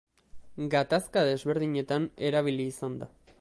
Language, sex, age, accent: Basque, male, 19-29, Mendebalekoa (Araba, Bizkaia, Gipuzkoako mendebaleko herri batzuk)